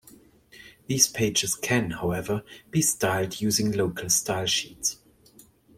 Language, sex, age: English, male, 30-39